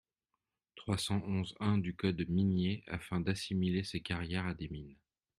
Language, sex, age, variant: French, male, 40-49, Français de métropole